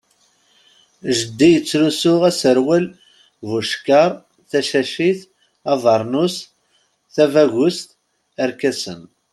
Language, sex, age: Kabyle, male, 30-39